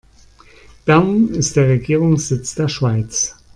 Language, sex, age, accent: German, male, 50-59, Deutschland Deutsch